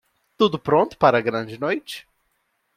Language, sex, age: Portuguese, male, 19-29